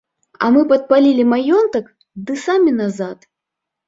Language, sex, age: Belarusian, female, 30-39